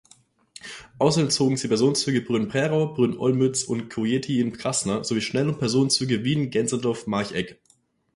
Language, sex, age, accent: German, male, 19-29, Deutschland Deutsch